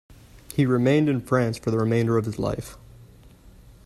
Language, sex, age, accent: English, male, under 19, United States English